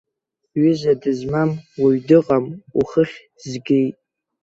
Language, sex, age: Abkhazian, male, under 19